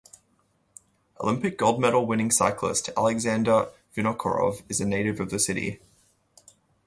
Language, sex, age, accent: English, male, 19-29, Australian English